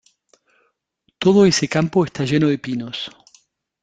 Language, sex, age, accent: Spanish, male, 50-59, Rioplatense: Argentina, Uruguay, este de Bolivia, Paraguay